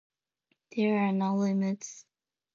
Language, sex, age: English, female, 19-29